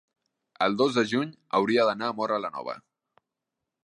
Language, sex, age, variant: Catalan, male, 19-29, Central